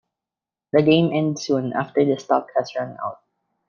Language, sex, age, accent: English, male, under 19, Filipino